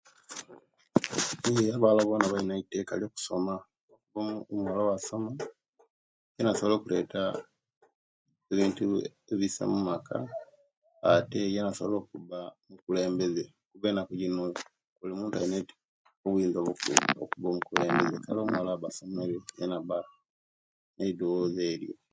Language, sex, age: Kenyi, male, 30-39